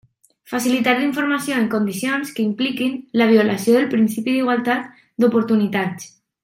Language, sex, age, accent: Catalan, female, 19-29, valencià